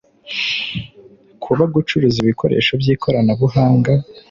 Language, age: Kinyarwanda, 19-29